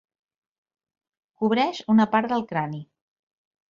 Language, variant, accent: Catalan, Central, central